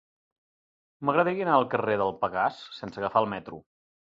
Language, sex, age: Catalan, male, 40-49